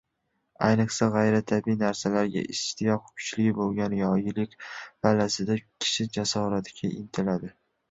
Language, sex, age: Uzbek, male, 19-29